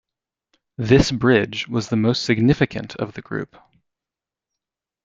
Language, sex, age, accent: English, male, under 19, United States English